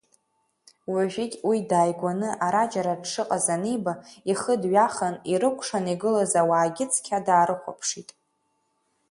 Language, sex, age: Abkhazian, female, under 19